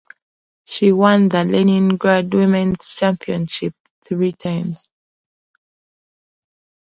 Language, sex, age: English, female, 19-29